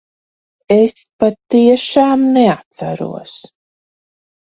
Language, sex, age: Latvian, female, 30-39